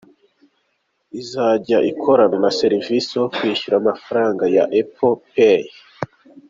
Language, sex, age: Kinyarwanda, male, 19-29